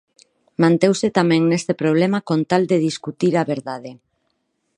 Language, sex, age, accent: Galician, female, 40-49, Normativo (estándar); Neofalante